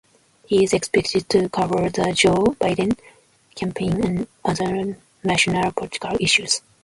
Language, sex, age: English, female, 19-29